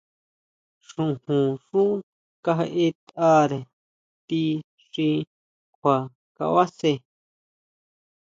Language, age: Huautla Mazatec, 30-39